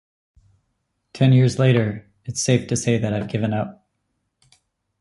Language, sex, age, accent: English, male, 40-49, United States English